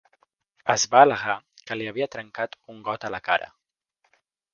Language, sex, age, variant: Catalan, male, under 19, Central